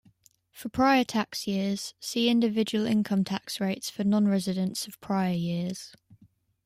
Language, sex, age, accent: English, female, 19-29, England English